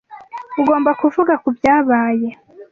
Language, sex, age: Kinyarwanda, female, 30-39